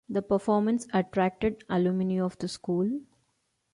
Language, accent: English, India and South Asia (India, Pakistan, Sri Lanka)